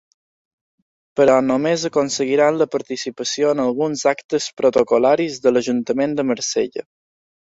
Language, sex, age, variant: Catalan, male, under 19, Balear